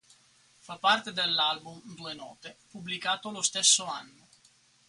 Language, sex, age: Italian, male, 40-49